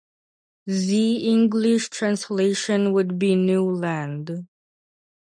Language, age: English, under 19